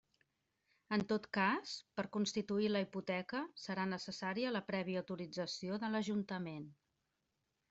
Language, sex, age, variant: Catalan, female, 40-49, Central